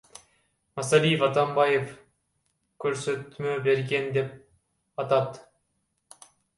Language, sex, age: Kyrgyz, male, under 19